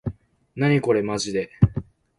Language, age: Japanese, under 19